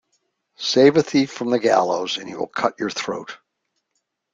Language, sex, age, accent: English, male, 70-79, United States English